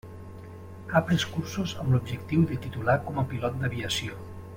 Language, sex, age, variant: Catalan, male, 40-49, Septentrional